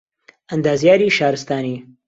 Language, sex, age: Central Kurdish, male, 19-29